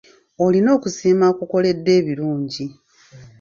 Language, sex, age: Ganda, female, 50-59